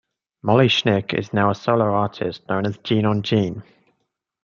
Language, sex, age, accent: English, male, 19-29, England English